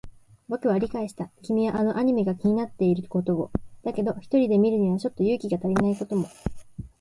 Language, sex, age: Japanese, female, 19-29